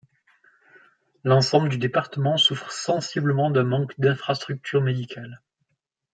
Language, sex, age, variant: French, male, 19-29, Français de métropole